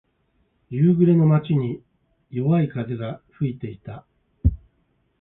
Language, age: Japanese, 60-69